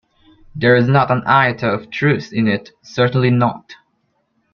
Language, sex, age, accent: English, male, under 19, Filipino